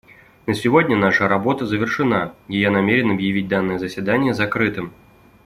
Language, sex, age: Russian, male, 30-39